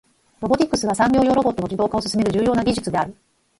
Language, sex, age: Japanese, female, 40-49